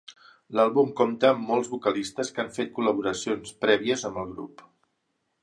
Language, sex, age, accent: Catalan, male, 60-69, Neutre